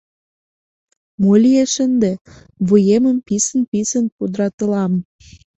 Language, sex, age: Mari, female, 19-29